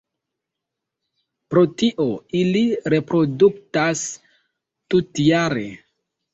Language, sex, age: Esperanto, male, 19-29